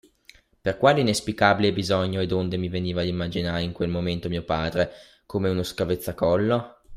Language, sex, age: Italian, male, under 19